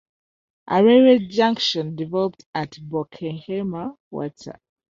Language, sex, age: English, female, 19-29